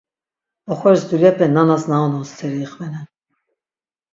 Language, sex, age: Laz, female, 60-69